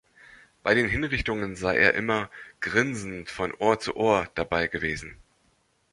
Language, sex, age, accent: German, male, 40-49, Deutschland Deutsch